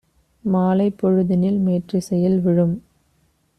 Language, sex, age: Tamil, female, 30-39